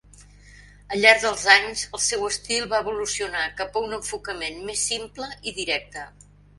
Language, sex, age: Catalan, female, 70-79